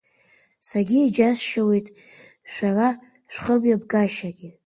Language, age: Abkhazian, under 19